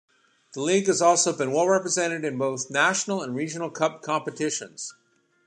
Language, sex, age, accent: English, male, 50-59, United States English